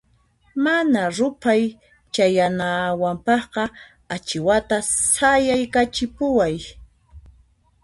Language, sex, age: Puno Quechua, female, 30-39